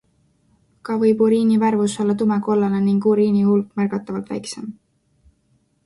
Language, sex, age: Estonian, female, 19-29